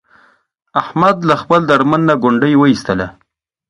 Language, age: Pashto, 19-29